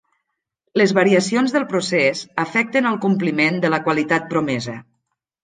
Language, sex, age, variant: Catalan, female, 40-49, Nord-Occidental